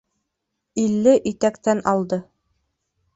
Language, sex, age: Bashkir, female, 19-29